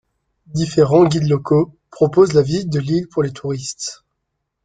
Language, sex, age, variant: French, male, 19-29, Français de métropole